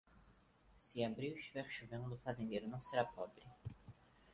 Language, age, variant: Portuguese, under 19, Portuguese (Brasil)